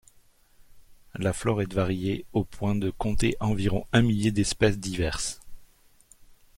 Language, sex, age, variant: French, male, 40-49, Français de métropole